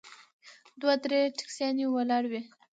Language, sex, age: Pashto, female, under 19